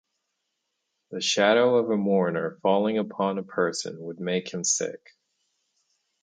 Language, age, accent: English, 30-39, United States English